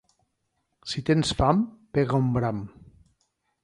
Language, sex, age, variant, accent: Catalan, male, 50-59, Central, central